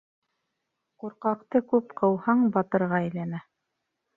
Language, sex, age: Bashkir, female, 40-49